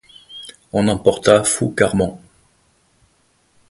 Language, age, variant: French, 50-59, Français de métropole